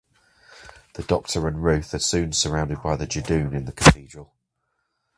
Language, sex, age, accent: English, male, 40-49, England English